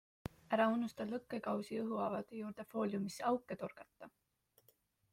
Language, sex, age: Estonian, female, 19-29